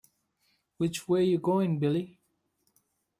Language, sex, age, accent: English, male, 19-29, India and South Asia (India, Pakistan, Sri Lanka)